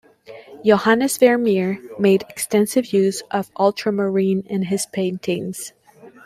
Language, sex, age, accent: English, female, 30-39, Canadian English